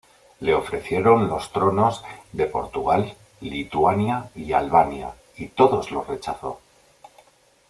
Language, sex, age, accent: Spanish, male, 40-49, España: Norte peninsular (Asturias, Castilla y León, Cantabria, País Vasco, Navarra, Aragón, La Rioja, Guadalajara, Cuenca)